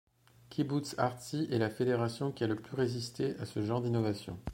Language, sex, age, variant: French, male, under 19, Français de métropole